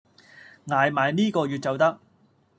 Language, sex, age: Cantonese, male, 40-49